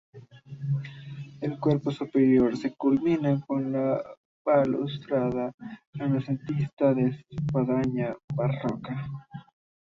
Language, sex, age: Spanish, male, 19-29